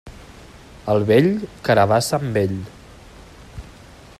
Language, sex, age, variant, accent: Catalan, male, 40-49, Central, central